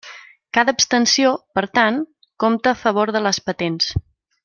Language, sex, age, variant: Catalan, female, 30-39, Central